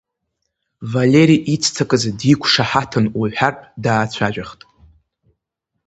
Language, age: Abkhazian, under 19